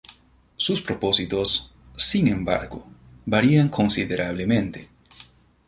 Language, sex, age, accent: Spanish, male, 30-39, Andino-Pacífico: Colombia, Perú, Ecuador, oeste de Bolivia y Venezuela andina